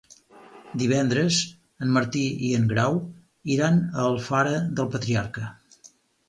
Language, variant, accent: Catalan, Central, central; Empordanès